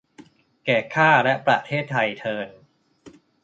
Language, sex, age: Thai, male, 30-39